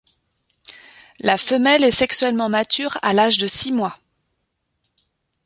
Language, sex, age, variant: French, female, 30-39, Français de métropole